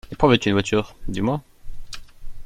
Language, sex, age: French, male, under 19